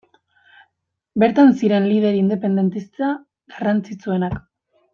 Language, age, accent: Basque, 19-29, Mendebalekoa (Araba, Bizkaia, Gipuzkoako mendebaleko herri batzuk)